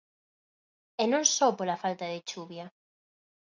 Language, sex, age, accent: Galician, female, 19-29, Normativo (estándar)